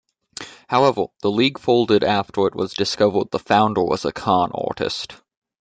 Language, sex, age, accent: English, male, 19-29, United States English